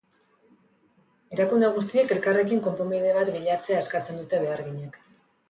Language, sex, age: Basque, female, 40-49